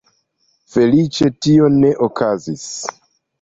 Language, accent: Esperanto, Internacia